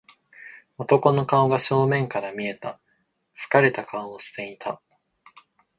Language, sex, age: Japanese, male, 19-29